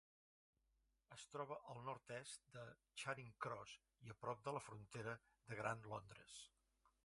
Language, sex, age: Catalan, male, 60-69